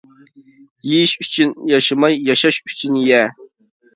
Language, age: Uyghur, 19-29